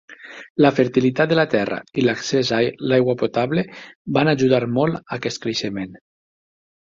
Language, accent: Catalan, valencià